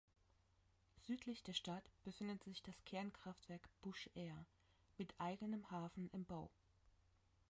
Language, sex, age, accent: German, female, 30-39, Deutschland Deutsch